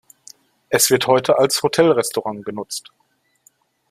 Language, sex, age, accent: German, male, 30-39, Deutschland Deutsch